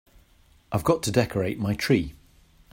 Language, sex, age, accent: English, male, 40-49, England English